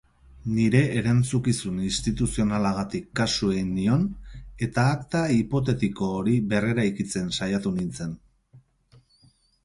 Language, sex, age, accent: Basque, male, 40-49, Mendebalekoa (Araba, Bizkaia, Gipuzkoako mendebaleko herri batzuk)